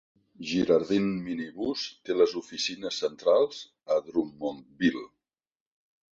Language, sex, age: Catalan, male, 50-59